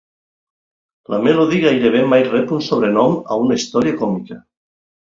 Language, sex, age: Catalan, male, 50-59